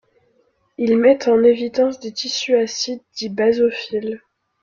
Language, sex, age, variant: French, female, 19-29, Français de métropole